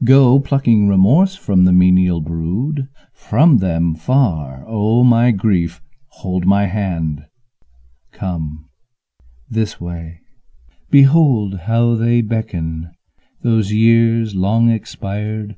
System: none